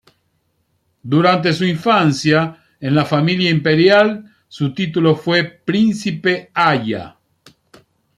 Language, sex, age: Spanish, male, 50-59